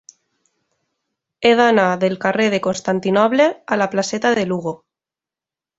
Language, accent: Catalan, valencià